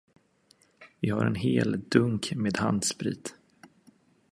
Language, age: Swedish, 30-39